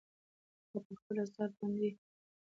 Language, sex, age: Pashto, female, 19-29